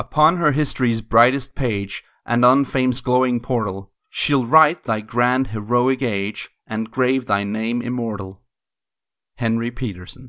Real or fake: real